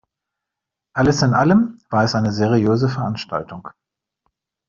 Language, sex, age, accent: German, male, 50-59, Deutschland Deutsch